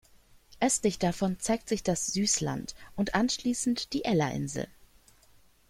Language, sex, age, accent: German, female, 30-39, Deutschland Deutsch